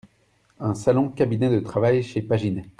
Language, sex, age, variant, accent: French, male, 30-39, Français d'Europe, Français de Belgique